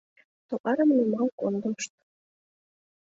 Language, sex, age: Mari, female, 19-29